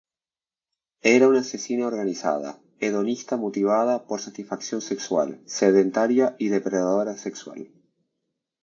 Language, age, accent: Spanish, 19-29, Rioplatense: Argentina, Uruguay, este de Bolivia, Paraguay